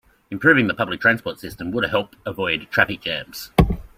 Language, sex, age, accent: English, male, 40-49, Australian English